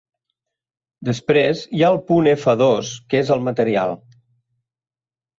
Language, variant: Catalan, Central